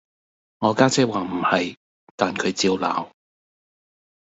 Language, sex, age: Cantonese, male, 50-59